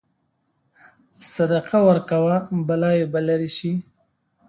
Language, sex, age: Pashto, male, 19-29